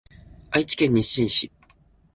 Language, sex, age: Japanese, male, 19-29